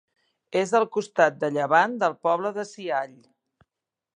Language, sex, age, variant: Catalan, female, 50-59, Central